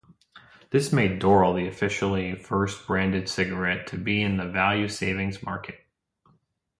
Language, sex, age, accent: English, male, 30-39, United States English